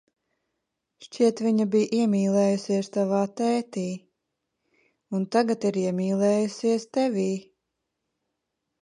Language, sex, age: Latvian, female, 40-49